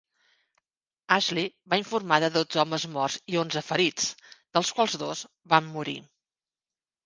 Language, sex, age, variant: Catalan, female, 50-59, Nord-Occidental